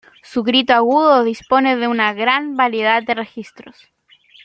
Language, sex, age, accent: Spanish, female, 19-29, Chileno: Chile, Cuyo